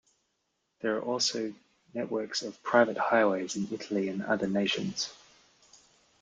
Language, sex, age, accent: English, male, 30-39, Australian English